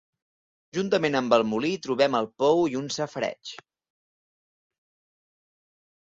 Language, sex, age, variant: Catalan, male, 19-29, Central